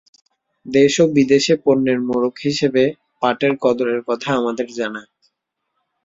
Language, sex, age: Bengali, male, 19-29